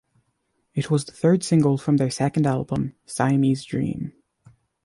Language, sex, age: English, male, under 19